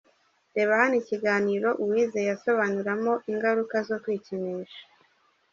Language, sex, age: Kinyarwanda, male, 30-39